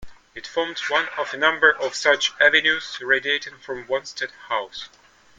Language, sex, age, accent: English, male, 40-49, England English